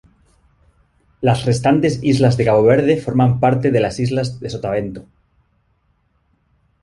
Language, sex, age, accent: Spanish, male, 30-39, España: Norte peninsular (Asturias, Castilla y León, Cantabria, País Vasco, Navarra, Aragón, La Rioja, Guadalajara, Cuenca)